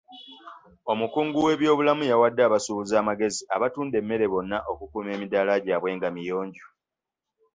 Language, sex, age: Ganda, male, 19-29